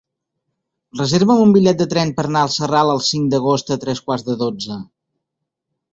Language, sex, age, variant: Catalan, male, 40-49, Central